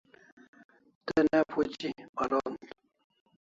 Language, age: Kalasha, 40-49